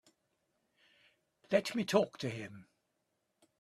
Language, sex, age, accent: English, male, 70-79, England English